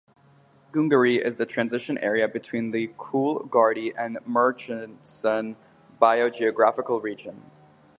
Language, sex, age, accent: English, male, 19-29, United States English